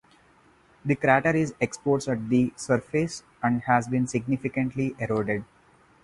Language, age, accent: English, 19-29, India and South Asia (India, Pakistan, Sri Lanka)